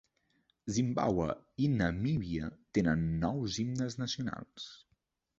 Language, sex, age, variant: Catalan, male, 19-29, Central